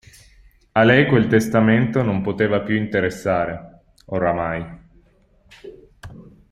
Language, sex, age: Italian, male, 30-39